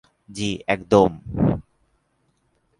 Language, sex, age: Bengali, male, 19-29